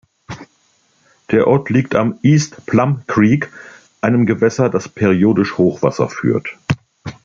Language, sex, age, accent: German, male, 60-69, Deutschland Deutsch